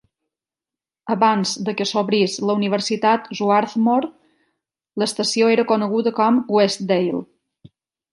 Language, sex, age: Catalan, female, 40-49